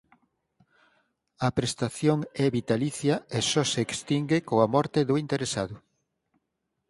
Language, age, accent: Galician, 50-59, Normativo (estándar)